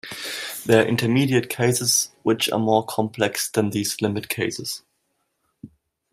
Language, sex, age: English, male, 19-29